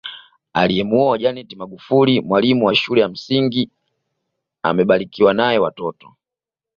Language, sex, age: Swahili, male, 19-29